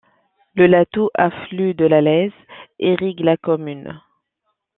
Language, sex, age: French, female, 19-29